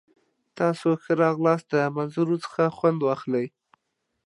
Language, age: Pashto, 30-39